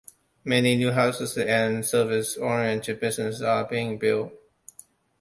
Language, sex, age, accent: English, male, 19-29, Hong Kong English